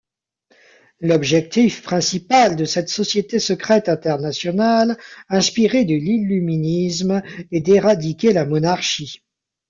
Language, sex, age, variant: French, male, 40-49, Français de métropole